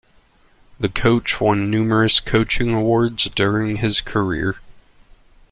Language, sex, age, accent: English, male, 30-39, United States English